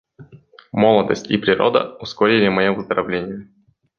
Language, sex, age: Russian, male, 19-29